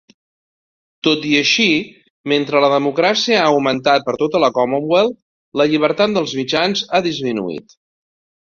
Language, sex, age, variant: Catalan, male, 50-59, Central